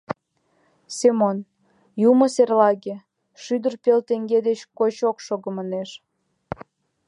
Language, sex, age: Mari, female, under 19